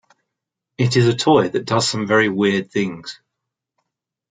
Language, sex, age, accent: English, male, 60-69, England English